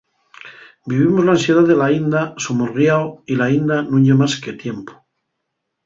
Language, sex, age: Asturian, male, 50-59